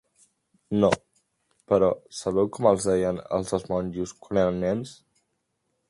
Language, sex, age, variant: Catalan, male, under 19, Central